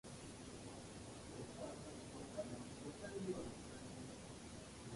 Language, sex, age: English, male, under 19